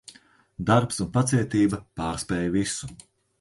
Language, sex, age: Latvian, male, 30-39